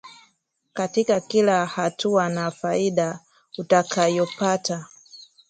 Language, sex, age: English, female, 19-29